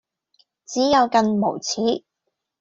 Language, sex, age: Cantonese, female, 19-29